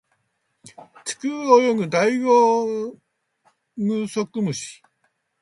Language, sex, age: Japanese, male, 60-69